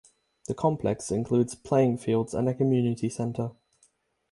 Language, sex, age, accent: English, male, 19-29, United States English; England English